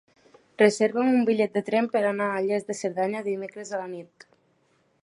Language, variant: Catalan, Septentrional